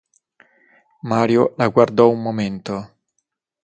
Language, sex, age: Italian, male, 30-39